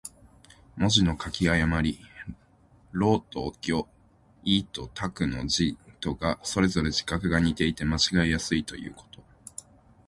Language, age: Japanese, 19-29